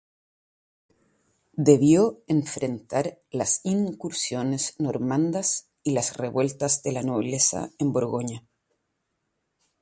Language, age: Spanish, 40-49